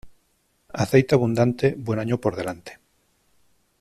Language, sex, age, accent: Spanish, male, 30-39, España: Norte peninsular (Asturias, Castilla y León, Cantabria, País Vasco, Navarra, Aragón, La Rioja, Guadalajara, Cuenca)